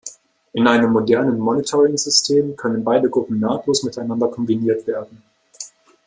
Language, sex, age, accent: German, male, 19-29, Deutschland Deutsch